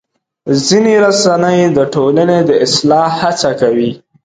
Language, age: Pashto, 19-29